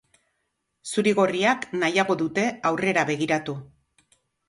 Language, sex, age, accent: Basque, female, 60-69, Mendebalekoa (Araba, Bizkaia, Gipuzkoako mendebaleko herri batzuk)